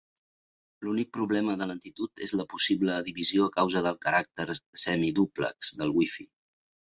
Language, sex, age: Catalan, male, 40-49